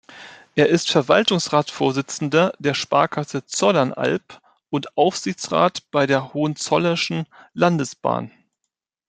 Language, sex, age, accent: German, male, 40-49, Deutschland Deutsch